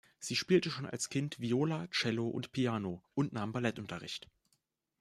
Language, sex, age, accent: German, male, 19-29, Deutschland Deutsch